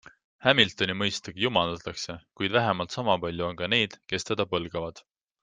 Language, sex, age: Estonian, male, 19-29